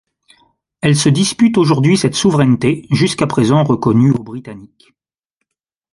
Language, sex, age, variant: French, male, 19-29, Français de métropole